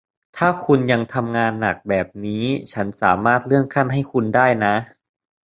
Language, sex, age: Thai, male, 19-29